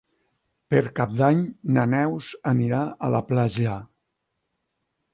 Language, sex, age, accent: Catalan, male, 60-69, valencià